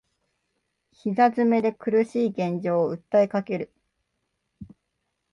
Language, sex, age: Japanese, female, 19-29